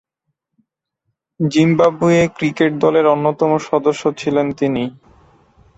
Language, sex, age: Bengali, male, 19-29